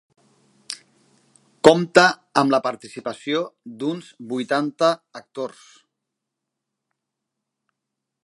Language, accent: Catalan, valencià